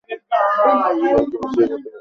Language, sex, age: Bengali, male, under 19